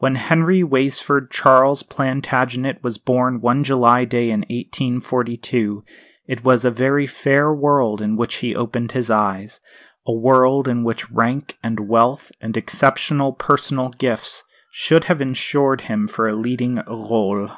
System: none